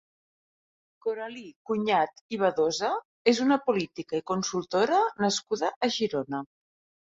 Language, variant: Catalan, Septentrional